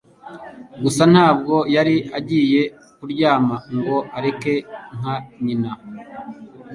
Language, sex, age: Kinyarwanda, male, 40-49